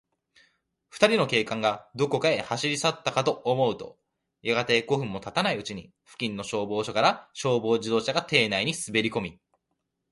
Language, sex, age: Japanese, male, 19-29